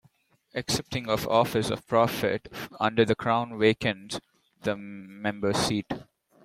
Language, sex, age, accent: English, male, 19-29, India and South Asia (India, Pakistan, Sri Lanka)